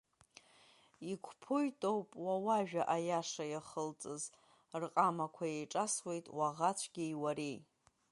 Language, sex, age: Abkhazian, female, 40-49